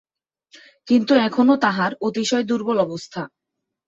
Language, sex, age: Bengali, male, 19-29